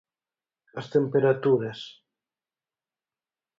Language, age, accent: Galician, 19-29, Oriental (común en zona oriental)